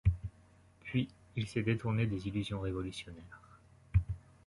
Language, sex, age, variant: French, male, 19-29, Français de métropole